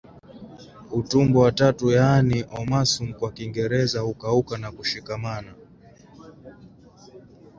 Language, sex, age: Swahili, male, 19-29